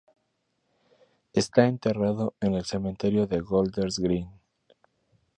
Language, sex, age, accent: Spanish, male, 19-29, México